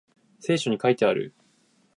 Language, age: Japanese, 19-29